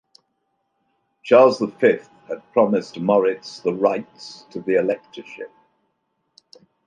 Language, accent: English, England English